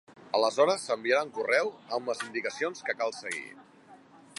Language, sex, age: Catalan, male, 50-59